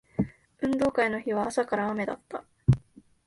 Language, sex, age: Japanese, female, 19-29